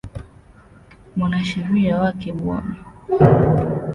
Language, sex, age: Swahili, female, 19-29